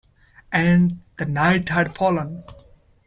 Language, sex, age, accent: English, male, 19-29, India and South Asia (India, Pakistan, Sri Lanka)